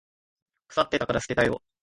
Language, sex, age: Japanese, male, 19-29